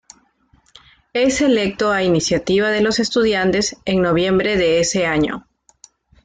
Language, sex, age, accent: Spanish, female, 40-49, Andino-Pacífico: Colombia, Perú, Ecuador, oeste de Bolivia y Venezuela andina